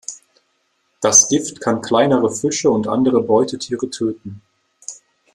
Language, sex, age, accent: German, male, 19-29, Deutschland Deutsch